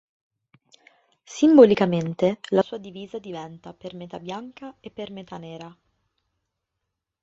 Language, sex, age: Italian, female, 19-29